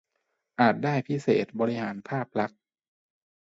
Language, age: Thai, 19-29